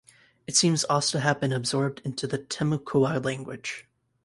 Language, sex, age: English, male, 19-29